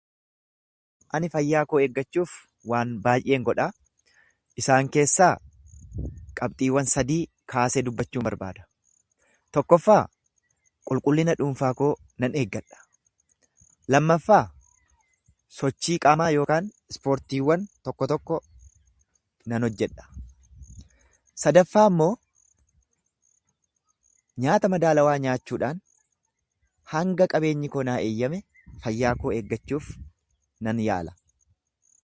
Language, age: Oromo, 30-39